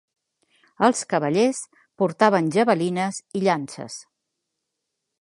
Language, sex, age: Catalan, female, 50-59